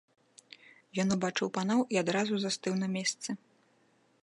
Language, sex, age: Belarusian, female, 19-29